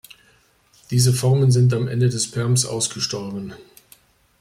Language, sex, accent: German, male, Deutschland Deutsch